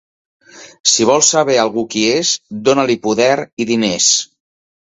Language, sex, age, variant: Catalan, male, 40-49, Central